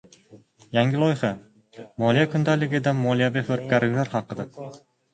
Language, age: Uzbek, 19-29